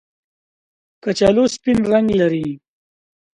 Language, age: Pashto, 19-29